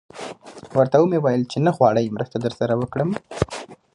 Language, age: Pashto, 19-29